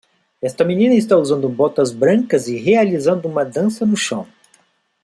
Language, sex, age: Portuguese, male, 40-49